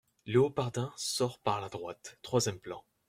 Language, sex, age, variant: French, male, under 19, Français de métropole